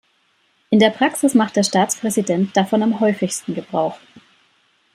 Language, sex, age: German, female, 30-39